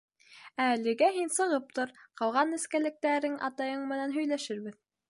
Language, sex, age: Bashkir, female, under 19